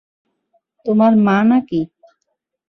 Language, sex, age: Bengali, female, 40-49